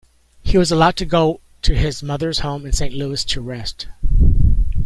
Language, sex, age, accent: English, male, 60-69, United States English